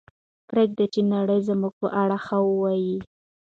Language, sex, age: Pashto, female, 19-29